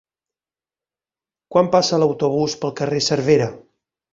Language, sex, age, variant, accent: Catalan, male, 30-39, Balear, mallorquí